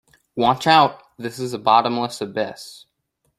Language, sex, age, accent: English, male, under 19, United States English